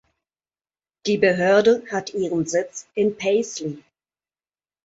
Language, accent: German, Deutschland Deutsch